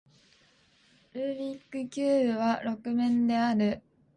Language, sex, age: Japanese, female, 19-29